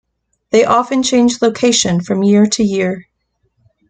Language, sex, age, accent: English, female, 40-49, United States English